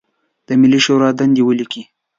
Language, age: Pashto, 19-29